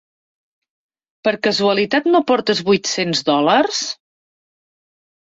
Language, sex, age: Catalan, female, 40-49